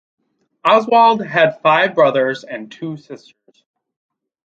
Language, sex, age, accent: English, male, under 19, United States English